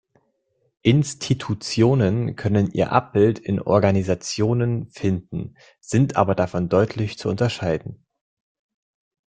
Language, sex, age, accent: German, male, 19-29, Schweizerdeutsch